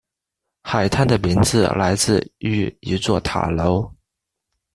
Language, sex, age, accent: Chinese, male, under 19, 出生地：广东省